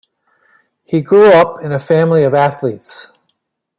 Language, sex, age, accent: English, male, 70-79, United States English